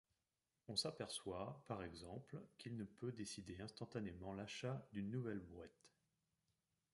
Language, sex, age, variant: French, male, 40-49, Français de métropole